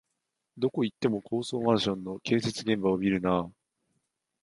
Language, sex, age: Japanese, male, 19-29